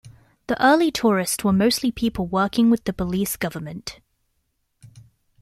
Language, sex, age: English, female, 19-29